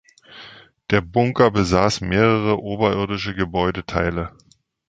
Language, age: German, 40-49